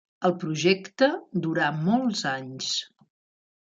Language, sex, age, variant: Catalan, female, 50-59, Central